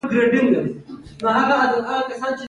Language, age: Pashto, under 19